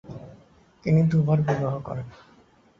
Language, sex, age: Bengali, male, 30-39